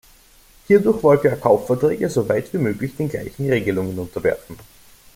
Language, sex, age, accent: German, male, 19-29, Österreichisches Deutsch